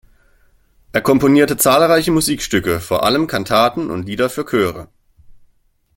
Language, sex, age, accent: German, male, 19-29, Deutschland Deutsch